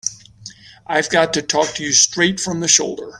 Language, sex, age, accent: English, male, 50-59, United States English